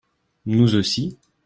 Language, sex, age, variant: French, male, 19-29, Français de métropole